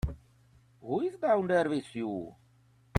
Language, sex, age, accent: English, male, 30-39, England English